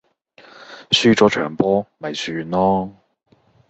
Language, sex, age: Cantonese, male, 40-49